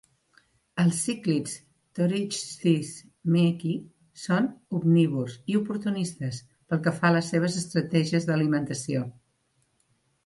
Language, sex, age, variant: Catalan, female, 60-69, Central